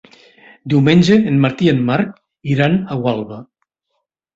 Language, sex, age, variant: Catalan, male, 60-69, Nord-Occidental